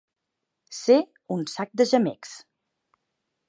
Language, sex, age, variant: Catalan, female, 40-49, Central